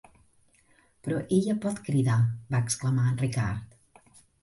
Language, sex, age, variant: Catalan, female, 40-49, Central